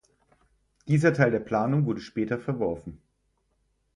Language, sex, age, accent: German, male, 30-39, Deutschland Deutsch